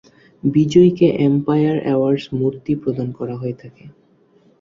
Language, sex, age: Bengali, male, under 19